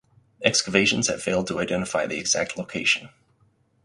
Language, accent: English, United States English